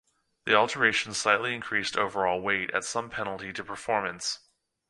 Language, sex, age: English, male, 30-39